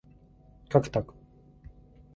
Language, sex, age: Russian, male, 30-39